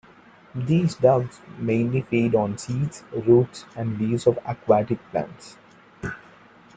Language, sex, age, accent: English, male, 19-29, India and South Asia (India, Pakistan, Sri Lanka)